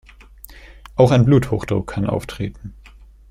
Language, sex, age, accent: German, male, under 19, Deutschland Deutsch